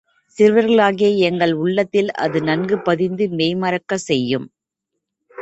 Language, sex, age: Tamil, female, 30-39